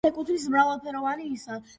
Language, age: Georgian, under 19